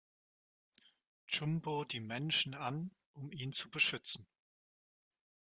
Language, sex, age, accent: German, male, 30-39, Deutschland Deutsch